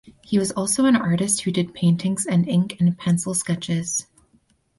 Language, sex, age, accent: English, female, 19-29, United States English